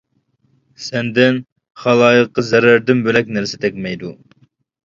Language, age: Uyghur, 19-29